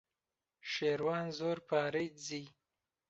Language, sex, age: Central Kurdish, male, 19-29